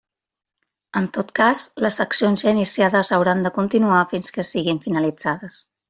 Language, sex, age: Catalan, female, 40-49